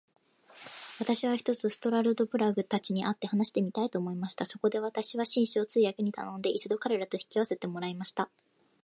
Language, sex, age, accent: Japanese, female, 19-29, 標準語